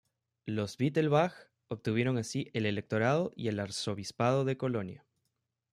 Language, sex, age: Spanish, male, 30-39